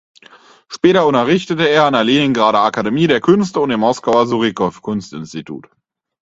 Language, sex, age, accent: German, male, 19-29, Deutschland Deutsch